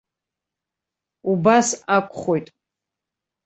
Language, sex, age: Abkhazian, female, 40-49